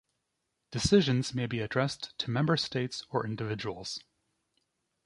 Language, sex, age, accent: English, male, 30-39, United States English